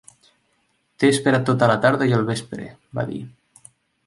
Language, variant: Catalan, Nord-Occidental